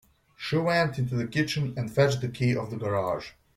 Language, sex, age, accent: English, male, 19-29, United States English